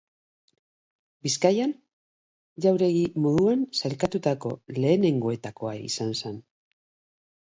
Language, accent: Basque, Mendebalekoa (Araba, Bizkaia, Gipuzkoako mendebaleko herri batzuk)